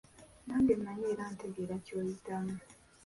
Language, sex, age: Ganda, female, 19-29